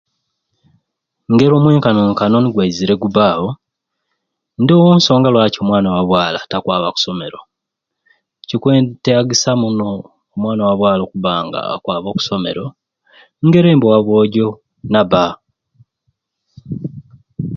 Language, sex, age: Ruuli, male, 30-39